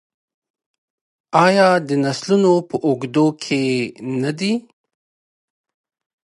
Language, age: Pashto, 30-39